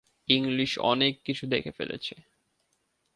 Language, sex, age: Bengali, male, 19-29